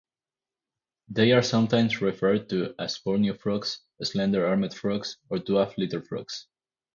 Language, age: English, 19-29